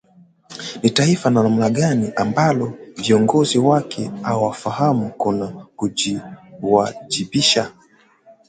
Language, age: Swahili, 19-29